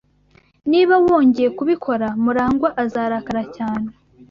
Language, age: Kinyarwanda, 19-29